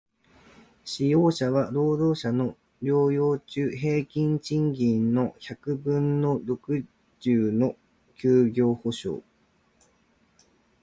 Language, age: Japanese, 30-39